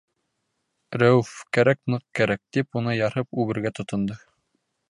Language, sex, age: Bashkir, male, 19-29